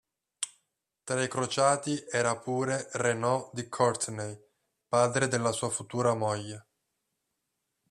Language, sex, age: Italian, male, 19-29